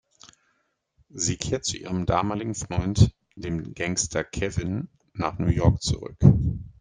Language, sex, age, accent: German, male, 50-59, Deutschland Deutsch